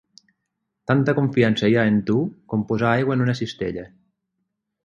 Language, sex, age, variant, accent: Catalan, male, 30-39, Nord-Occidental, nord-occidental; Lleidatà